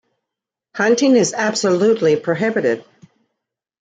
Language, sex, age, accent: English, female, 60-69, United States English